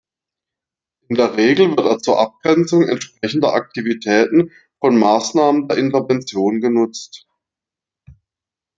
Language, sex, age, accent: German, male, 30-39, Deutschland Deutsch